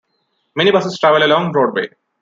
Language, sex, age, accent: English, male, 19-29, India and South Asia (India, Pakistan, Sri Lanka)